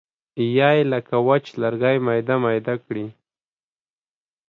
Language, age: Pashto, 19-29